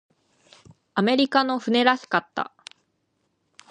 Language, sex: Japanese, female